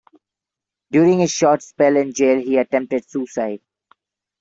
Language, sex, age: English, male, 19-29